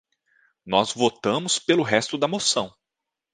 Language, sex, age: Portuguese, male, 30-39